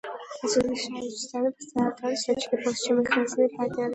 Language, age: Russian, under 19